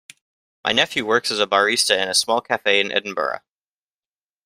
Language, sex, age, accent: English, male, 19-29, United States English